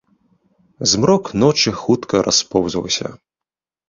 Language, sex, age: Belarusian, male, 19-29